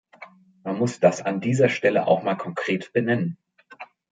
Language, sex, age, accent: German, male, 40-49, Deutschland Deutsch